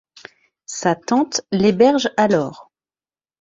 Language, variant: French, Français de métropole